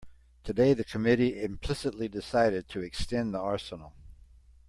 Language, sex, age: English, male, 70-79